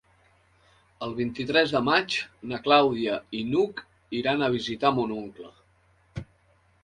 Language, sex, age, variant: Catalan, male, 50-59, Central